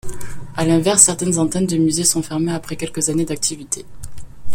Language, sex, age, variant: French, male, 19-29, Français de métropole